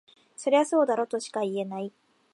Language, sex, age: Japanese, female, 19-29